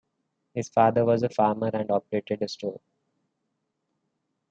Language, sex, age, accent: English, male, 19-29, India and South Asia (India, Pakistan, Sri Lanka)